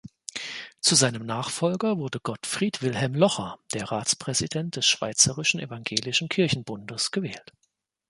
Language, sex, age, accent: German, male, 30-39, Deutschland Deutsch